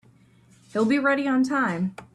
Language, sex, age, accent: English, female, 19-29, United States English